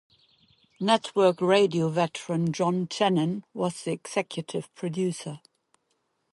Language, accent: English, England English